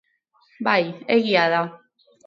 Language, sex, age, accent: Basque, female, 19-29, Mendebalekoa (Araba, Bizkaia, Gipuzkoako mendebaleko herri batzuk)